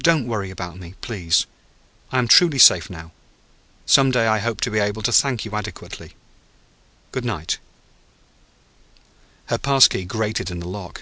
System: none